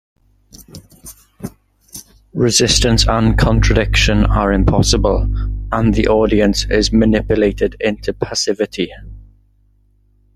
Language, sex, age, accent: English, male, 19-29, Welsh English